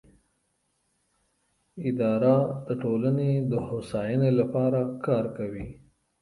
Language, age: Pashto, 30-39